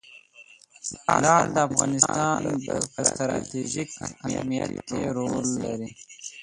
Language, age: Pashto, 19-29